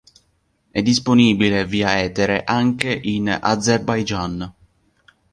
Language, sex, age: Italian, male, 19-29